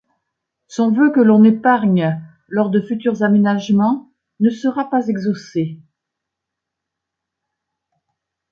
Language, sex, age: French, female, 70-79